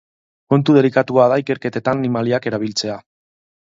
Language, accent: Basque, Mendebalekoa (Araba, Bizkaia, Gipuzkoako mendebaleko herri batzuk)